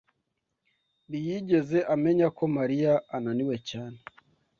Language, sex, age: Kinyarwanda, male, 19-29